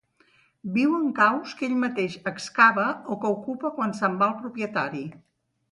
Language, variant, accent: Catalan, Central, central